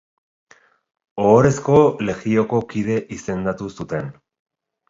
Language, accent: Basque, Erdialdekoa edo Nafarra (Gipuzkoa, Nafarroa)